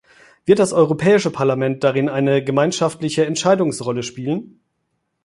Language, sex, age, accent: German, male, 30-39, Deutschland Deutsch